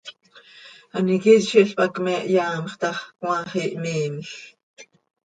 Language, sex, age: Seri, female, 40-49